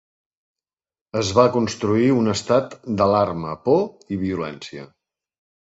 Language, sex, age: Catalan, male, 50-59